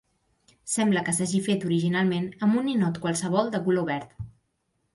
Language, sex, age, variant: Catalan, female, 19-29, Central